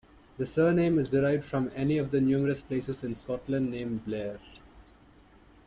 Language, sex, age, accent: English, male, 19-29, India and South Asia (India, Pakistan, Sri Lanka)